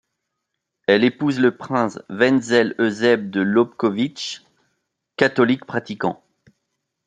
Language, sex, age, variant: French, male, 30-39, Français de métropole